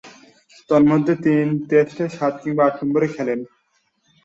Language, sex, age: Bengali, male, 19-29